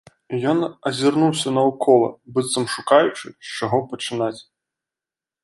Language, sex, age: Belarusian, male, 19-29